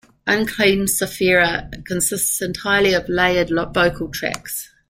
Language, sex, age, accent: English, female, 60-69, New Zealand English